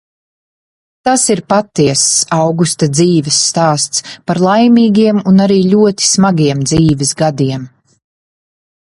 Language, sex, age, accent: Latvian, female, 40-49, bez akcenta